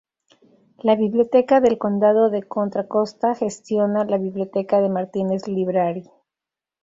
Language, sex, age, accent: Spanish, female, 50-59, México